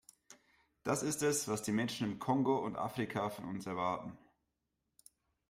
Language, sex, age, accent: German, male, 30-39, Deutschland Deutsch